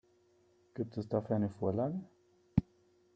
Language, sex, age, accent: German, male, 30-39, Deutschland Deutsch